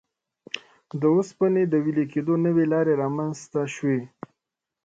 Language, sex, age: Pashto, male, 30-39